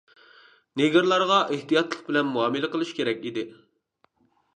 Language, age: Uyghur, 30-39